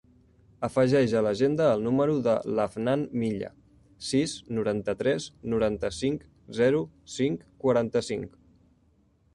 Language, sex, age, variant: Catalan, male, 19-29, Central